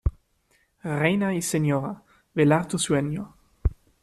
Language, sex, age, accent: Spanish, male, under 19, España: Centro-Sur peninsular (Madrid, Toledo, Castilla-La Mancha)